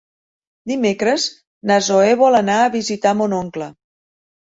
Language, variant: Catalan, Central